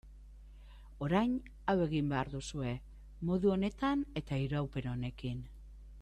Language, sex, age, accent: Basque, female, 50-59, Mendebalekoa (Araba, Bizkaia, Gipuzkoako mendebaleko herri batzuk)